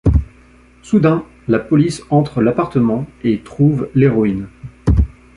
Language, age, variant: French, 30-39, Français de métropole